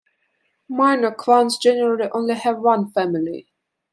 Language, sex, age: English, female, 19-29